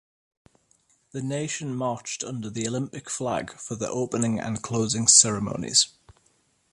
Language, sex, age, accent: English, male, 19-29, England English